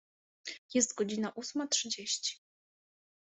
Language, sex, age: Polish, female, 30-39